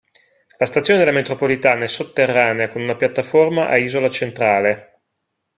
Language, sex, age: Italian, male, 40-49